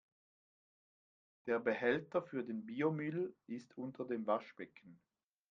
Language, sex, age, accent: German, male, 50-59, Schweizerdeutsch